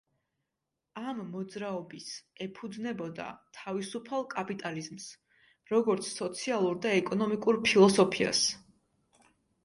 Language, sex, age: Georgian, female, 19-29